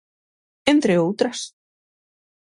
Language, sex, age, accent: Galician, female, 19-29, Oriental (común en zona oriental); Normativo (estándar)